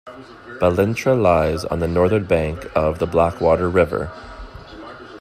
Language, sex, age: English, male, 30-39